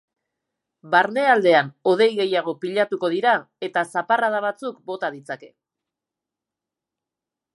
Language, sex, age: Basque, female, 40-49